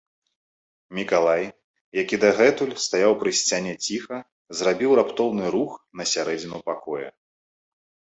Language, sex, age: Belarusian, male, 30-39